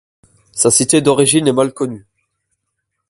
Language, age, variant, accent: French, under 19, Français d'Europe, Français de Belgique